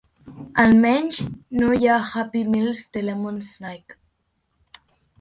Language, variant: Catalan, Nord-Occidental